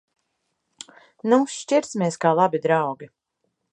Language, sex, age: Latvian, female, 40-49